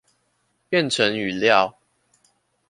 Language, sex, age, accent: Chinese, male, 19-29, 出生地：臺北市